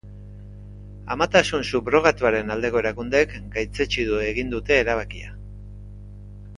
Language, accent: Basque, Erdialdekoa edo Nafarra (Gipuzkoa, Nafarroa)